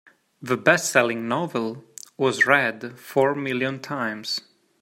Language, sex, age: English, male, 30-39